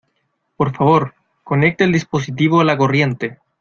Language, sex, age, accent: Spanish, male, 19-29, Chileno: Chile, Cuyo